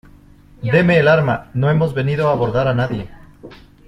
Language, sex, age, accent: Spanish, male, 40-49, Andino-Pacífico: Colombia, Perú, Ecuador, oeste de Bolivia y Venezuela andina